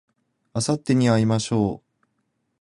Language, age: Japanese, 19-29